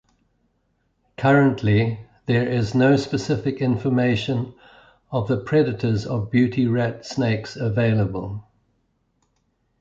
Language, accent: English, Southern African (South Africa, Zimbabwe, Namibia)